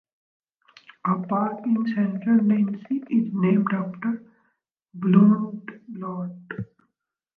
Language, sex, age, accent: English, male, 19-29, United States English